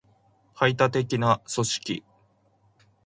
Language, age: Japanese, 19-29